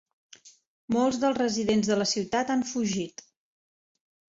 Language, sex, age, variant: Catalan, female, 50-59, Central